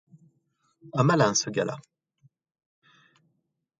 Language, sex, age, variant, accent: French, male, 30-39, Français d'Europe, Français de Belgique